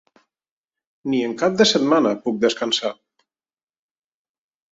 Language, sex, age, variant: Catalan, male, 40-49, Central